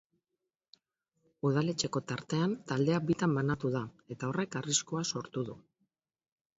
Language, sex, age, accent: Basque, female, 50-59, Mendebalekoa (Araba, Bizkaia, Gipuzkoako mendebaleko herri batzuk)